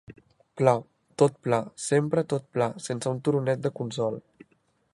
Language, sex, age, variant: Catalan, male, 19-29, Central